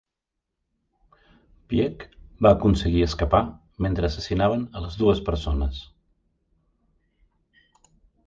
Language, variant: Catalan, Central